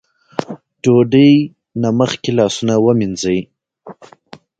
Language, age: Pashto, 19-29